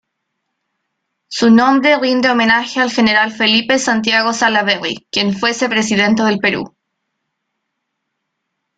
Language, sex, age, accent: Spanish, female, 19-29, Chileno: Chile, Cuyo